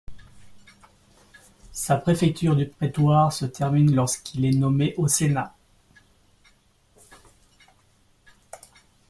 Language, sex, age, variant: French, male, 40-49, Français de métropole